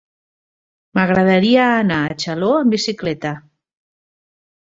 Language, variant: Catalan, Nord-Occidental